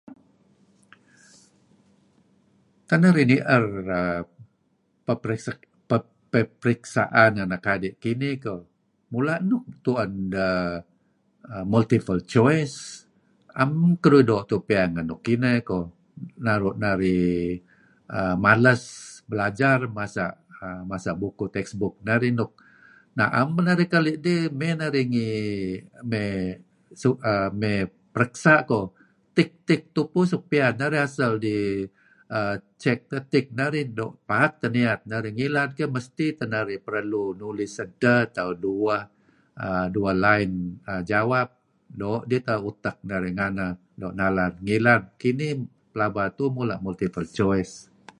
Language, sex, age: Kelabit, male, 70-79